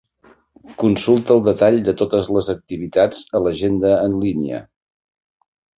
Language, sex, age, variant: Catalan, male, 60-69, Central